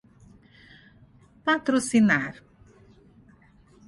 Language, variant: Portuguese, Portuguese (Brasil)